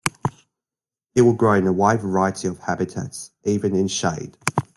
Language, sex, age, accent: English, male, 19-29, Australian English